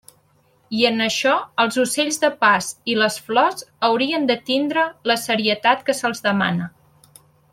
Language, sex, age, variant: Catalan, female, 19-29, Central